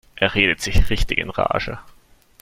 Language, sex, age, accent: German, male, 30-39, Österreichisches Deutsch